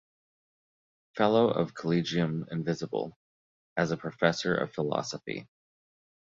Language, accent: English, United States English